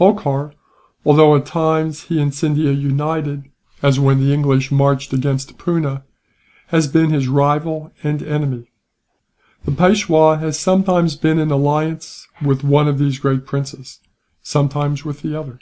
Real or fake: real